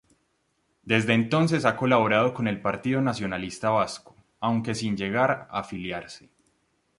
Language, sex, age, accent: Spanish, male, 19-29, Andino-Pacífico: Colombia, Perú, Ecuador, oeste de Bolivia y Venezuela andina